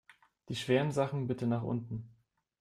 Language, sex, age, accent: German, male, 19-29, Deutschland Deutsch